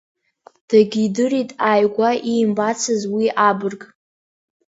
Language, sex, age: Abkhazian, female, under 19